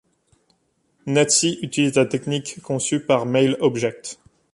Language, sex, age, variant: French, male, 19-29, Français de métropole